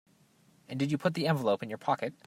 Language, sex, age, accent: English, male, 30-39, Canadian English